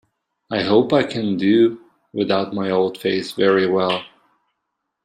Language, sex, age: English, male, 19-29